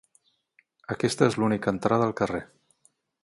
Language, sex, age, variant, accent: Catalan, male, 40-49, Tortosí, nord-occidental